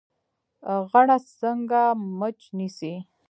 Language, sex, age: Pashto, female, 19-29